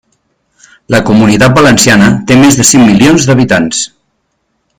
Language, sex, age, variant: Catalan, male, 40-49, Nord-Occidental